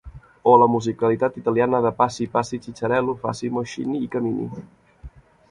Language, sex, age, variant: Catalan, male, 19-29, Central